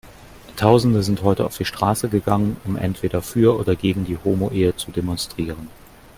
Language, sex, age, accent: German, male, 40-49, Deutschland Deutsch